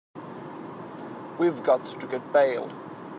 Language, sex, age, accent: English, male, 40-49, England English